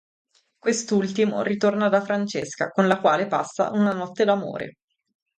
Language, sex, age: Italian, female, 30-39